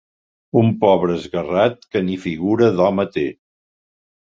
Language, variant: Catalan, Central